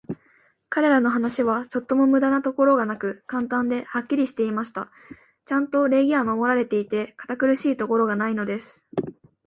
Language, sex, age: Japanese, female, 19-29